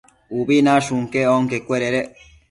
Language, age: Matsés, 19-29